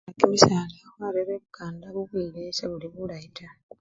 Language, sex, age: Luyia, male, 30-39